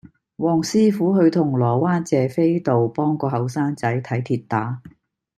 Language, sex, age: Cantonese, female, 60-69